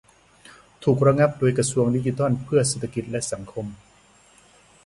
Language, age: Thai, 50-59